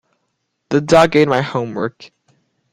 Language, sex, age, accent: English, male, under 19, United States English